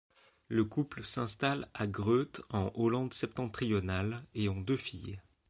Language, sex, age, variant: French, male, 30-39, Français de métropole